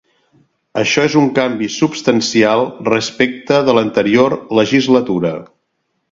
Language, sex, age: Catalan, male, 60-69